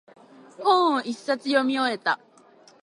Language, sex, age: Japanese, female, 19-29